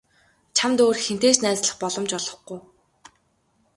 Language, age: Mongolian, 19-29